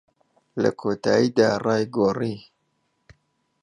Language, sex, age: Central Kurdish, male, 30-39